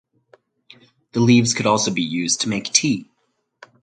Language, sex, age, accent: English, male, 30-39, United States English